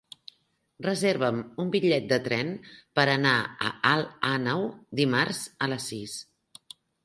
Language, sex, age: Catalan, female, 50-59